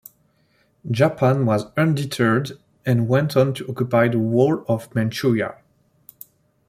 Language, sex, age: English, male, 30-39